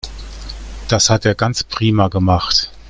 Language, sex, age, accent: German, male, 60-69, Deutschland Deutsch